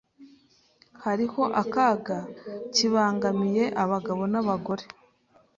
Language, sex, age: Kinyarwanda, female, 19-29